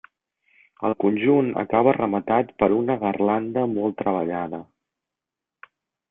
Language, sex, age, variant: Catalan, male, 19-29, Central